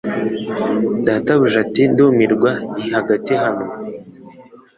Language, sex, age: Kinyarwanda, male, under 19